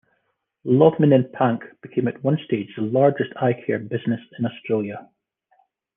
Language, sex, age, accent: English, male, 40-49, Scottish English